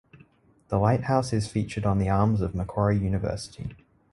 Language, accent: English, Australian English